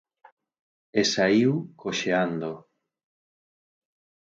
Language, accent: Galician, Central (gheada); Normativo (estándar)